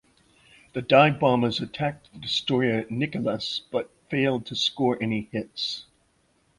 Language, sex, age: English, male, 60-69